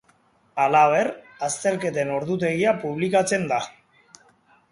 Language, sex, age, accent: Basque, male, 30-39, Mendebalekoa (Araba, Bizkaia, Gipuzkoako mendebaleko herri batzuk)